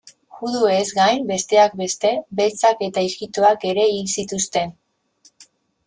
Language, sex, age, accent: Basque, female, 30-39, Mendebalekoa (Araba, Bizkaia, Gipuzkoako mendebaleko herri batzuk)